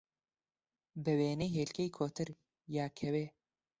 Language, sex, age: Central Kurdish, male, 19-29